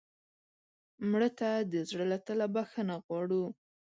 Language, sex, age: Pashto, female, 19-29